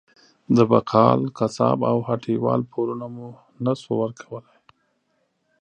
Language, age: Pashto, 40-49